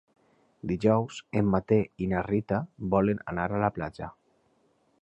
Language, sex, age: Catalan, male, 30-39